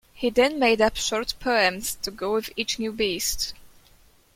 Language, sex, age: English, female, under 19